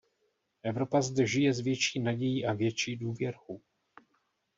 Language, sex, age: Czech, male, 40-49